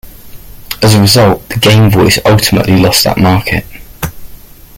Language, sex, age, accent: English, male, 40-49, England English